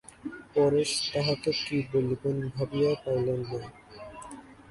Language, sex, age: Bengali, male, 19-29